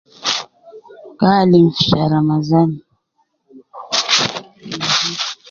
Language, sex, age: Nubi, female, 60-69